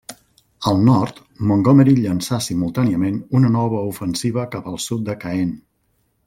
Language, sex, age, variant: Catalan, male, 50-59, Central